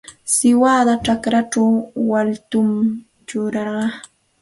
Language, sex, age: Santa Ana de Tusi Pasco Quechua, female, 30-39